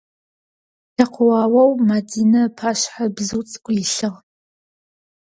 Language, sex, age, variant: Adyghe, female, 19-29, Адыгабзэ (Кирил, пстэумэ зэдыряе)